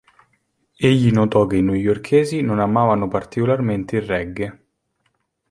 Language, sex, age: Italian, male, 19-29